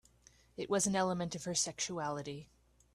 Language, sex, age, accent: English, female, 19-29, Canadian English